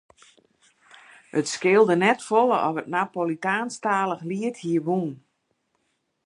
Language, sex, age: Western Frisian, female, 50-59